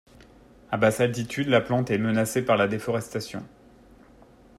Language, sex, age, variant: French, male, 30-39, Français de métropole